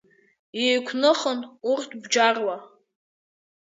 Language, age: Abkhazian, under 19